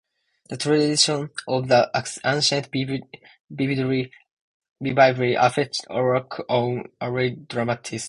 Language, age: English, 19-29